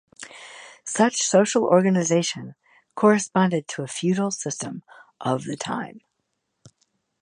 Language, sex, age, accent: English, female, 50-59, United States English